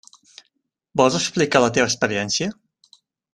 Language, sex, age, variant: Catalan, male, 19-29, Central